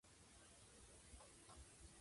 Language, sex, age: Japanese, female, 19-29